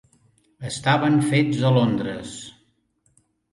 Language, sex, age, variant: Catalan, male, 60-69, Central